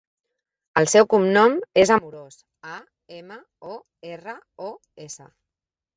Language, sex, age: Catalan, female, 40-49